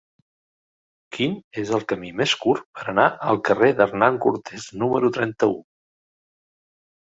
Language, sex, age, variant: Catalan, male, 50-59, Central